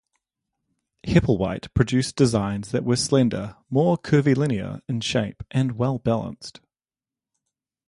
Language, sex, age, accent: English, male, 40-49, New Zealand English